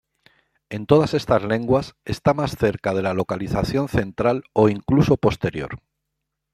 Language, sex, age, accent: Spanish, male, 60-69, España: Centro-Sur peninsular (Madrid, Toledo, Castilla-La Mancha)